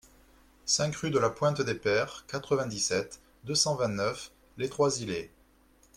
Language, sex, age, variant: French, male, 30-39, Français de métropole